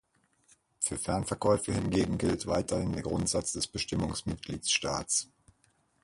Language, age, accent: German, 30-39, Deutschland Deutsch